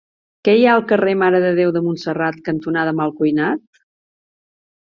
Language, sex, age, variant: Catalan, female, 50-59, Central